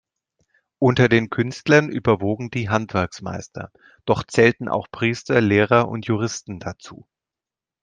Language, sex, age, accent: German, male, 30-39, Deutschland Deutsch